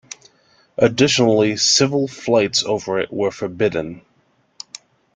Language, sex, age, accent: English, male, 30-39, United States English